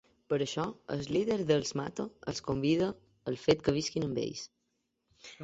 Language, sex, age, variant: Catalan, female, 19-29, Balear